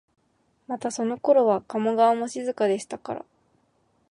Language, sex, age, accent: Japanese, female, 19-29, 標準語